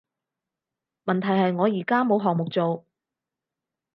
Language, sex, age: Cantonese, female, 30-39